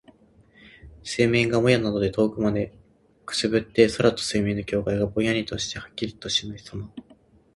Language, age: Japanese, 19-29